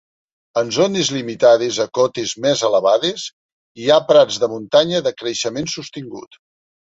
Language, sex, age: Catalan, male, 50-59